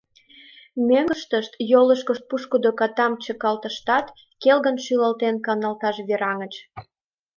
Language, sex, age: Mari, female, 19-29